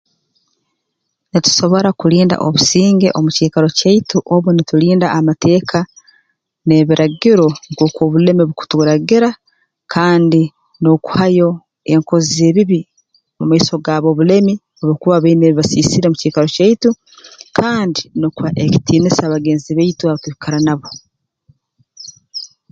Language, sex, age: Tooro, female, 30-39